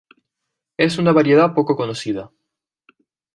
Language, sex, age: Spanish, female, 19-29